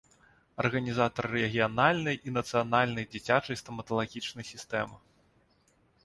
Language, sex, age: Belarusian, male, 30-39